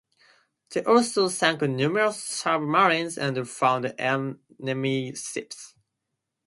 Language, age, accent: English, 19-29, United States English